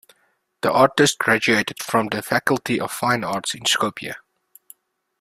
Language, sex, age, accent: English, male, 30-39, Southern African (South Africa, Zimbabwe, Namibia)